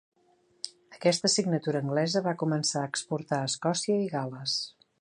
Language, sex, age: Catalan, female, 50-59